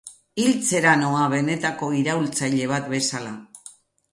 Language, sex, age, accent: Basque, female, 60-69, Mendebalekoa (Araba, Bizkaia, Gipuzkoako mendebaleko herri batzuk)